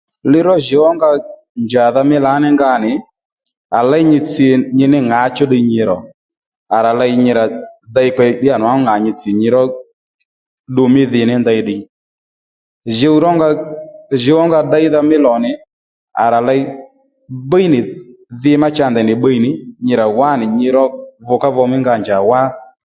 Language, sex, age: Lendu, male, 30-39